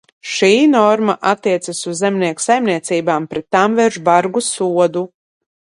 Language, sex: Latvian, female